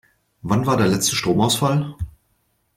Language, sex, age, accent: German, male, 50-59, Deutschland Deutsch